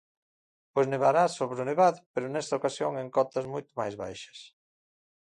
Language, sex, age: Galician, male, 50-59